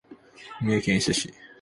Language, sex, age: Japanese, male, 19-29